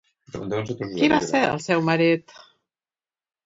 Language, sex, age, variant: Catalan, female, 50-59, Central